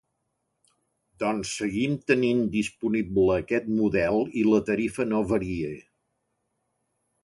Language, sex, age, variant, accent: Catalan, male, 60-69, Central, central